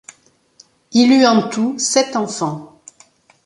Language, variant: French, Français de métropole